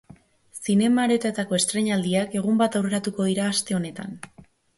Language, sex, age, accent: Basque, female, 19-29, Erdialdekoa edo Nafarra (Gipuzkoa, Nafarroa)